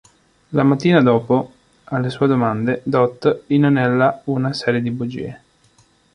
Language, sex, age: Italian, male, 19-29